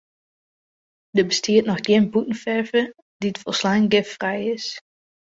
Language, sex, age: Western Frisian, female, under 19